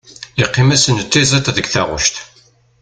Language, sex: Kabyle, male